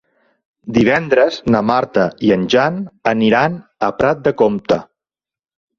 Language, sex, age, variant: Catalan, male, 40-49, Central